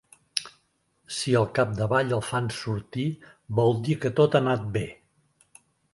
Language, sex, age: Catalan, male, 60-69